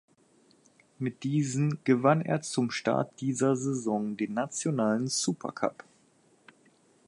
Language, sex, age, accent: German, male, 19-29, Deutschland Deutsch